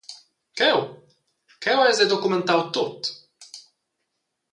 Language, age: Romansh, 19-29